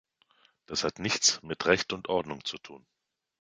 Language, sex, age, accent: German, male, 40-49, Deutschland Deutsch